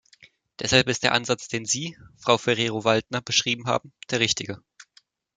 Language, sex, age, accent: German, male, 19-29, Deutschland Deutsch